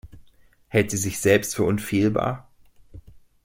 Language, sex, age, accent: German, male, 30-39, Deutschland Deutsch